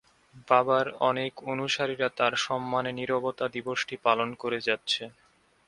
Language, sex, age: Bengali, male, 19-29